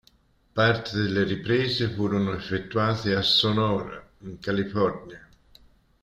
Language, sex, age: Italian, male, 60-69